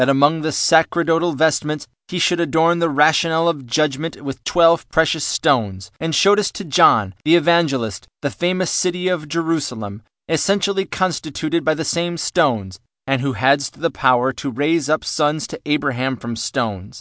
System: none